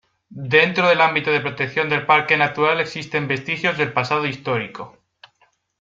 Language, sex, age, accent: Spanish, male, 19-29, España: Centro-Sur peninsular (Madrid, Toledo, Castilla-La Mancha)